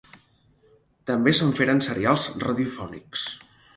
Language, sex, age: Catalan, male, 40-49